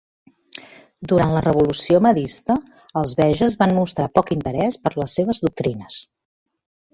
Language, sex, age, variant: Catalan, female, 40-49, Central